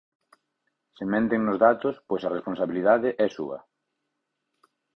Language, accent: Galician, Central (gheada); Normativo (estándar)